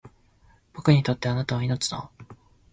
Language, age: Japanese, 19-29